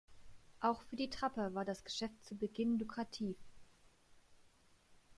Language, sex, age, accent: German, female, 19-29, Deutschland Deutsch